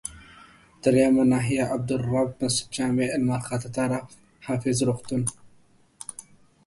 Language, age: Pashto, 19-29